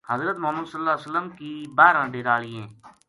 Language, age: Gujari, 40-49